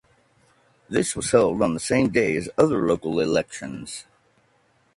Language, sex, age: English, male, 40-49